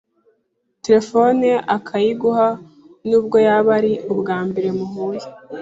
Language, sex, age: Kinyarwanda, female, 19-29